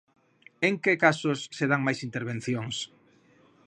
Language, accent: Galician, Normativo (estándar)